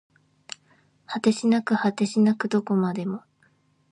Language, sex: Japanese, female